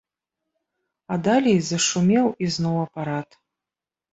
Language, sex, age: Belarusian, female, 30-39